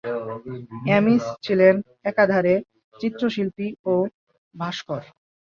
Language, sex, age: Bengali, male, 40-49